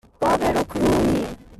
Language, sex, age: Italian, male, under 19